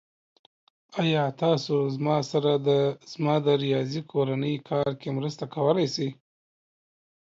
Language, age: Pashto, 40-49